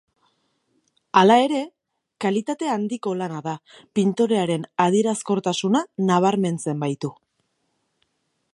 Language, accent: Basque, Erdialdekoa edo Nafarra (Gipuzkoa, Nafarroa)